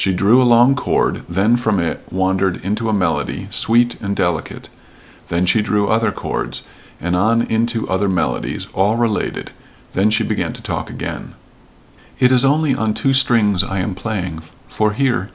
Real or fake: real